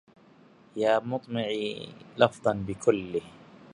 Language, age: Arabic, 30-39